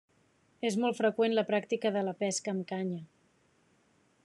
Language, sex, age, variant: Catalan, female, 40-49, Central